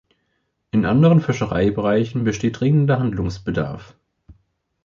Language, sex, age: German, male, 19-29